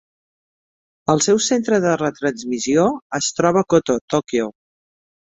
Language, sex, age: Catalan, female, 50-59